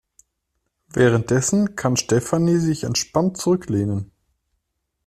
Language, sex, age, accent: German, male, 30-39, Deutschland Deutsch